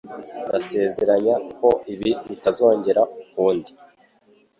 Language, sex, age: Kinyarwanda, male, 19-29